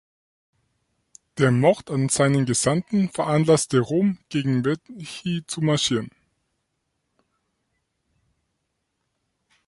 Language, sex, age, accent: German, male, 40-49, Deutschland Deutsch